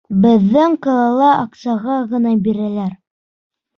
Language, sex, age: Bashkir, male, under 19